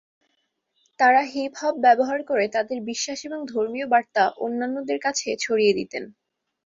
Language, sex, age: Bengali, female, 19-29